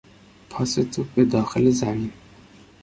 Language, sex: Persian, male